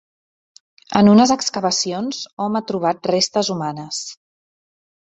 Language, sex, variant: Catalan, female, Central